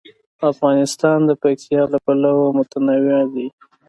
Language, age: Pashto, 19-29